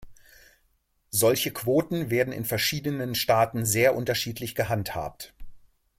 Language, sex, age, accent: German, male, 40-49, Deutschland Deutsch